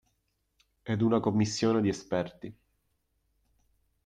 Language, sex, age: Italian, male, 30-39